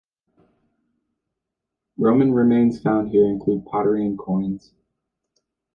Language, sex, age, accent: English, male, 30-39, United States English